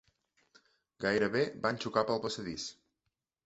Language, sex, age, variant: Catalan, male, 19-29, Central